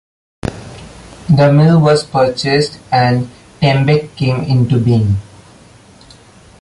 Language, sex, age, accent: English, male, under 19, India and South Asia (India, Pakistan, Sri Lanka)